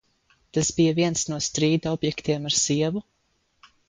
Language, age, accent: Latvian, under 19, Vidzemes